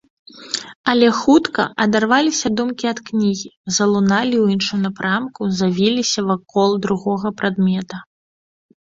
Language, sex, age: Belarusian, female, 30-39